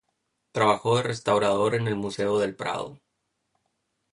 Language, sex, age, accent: Spanish, male, 30-39, México